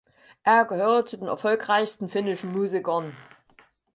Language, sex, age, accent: German, female, 50-59, Deutschland Deutsch